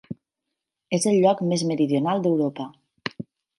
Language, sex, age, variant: Catalan, female, 40-49, Nord-Occidental